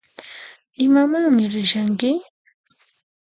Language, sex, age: Puno Quechua, female, 19-29